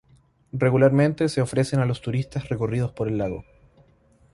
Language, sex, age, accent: Spanish, male, 19-29, Chileno: Chile, Cuyo